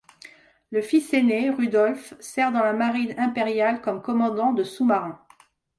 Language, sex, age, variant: French, female, 40-49, Français de métropole